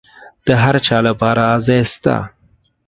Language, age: Pashto, 30-39